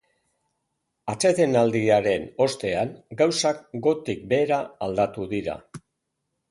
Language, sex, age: Basque, male, 60-69